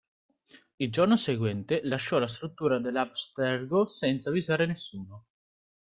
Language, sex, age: Italian, male, under 19